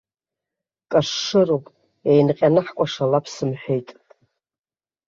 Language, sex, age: Abkhazian, female, 30-39